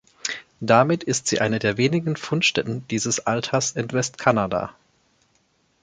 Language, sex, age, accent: German, male, 19-29, Deutschland Deutsch